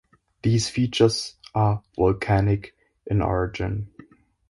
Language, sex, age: English, male, under 19